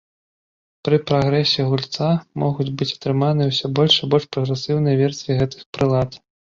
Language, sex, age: Belarusian, male, 19-29